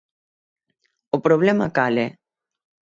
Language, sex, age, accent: Galician, male, 19-29, Atlántico (seseo e gheada); Normativo (estándar)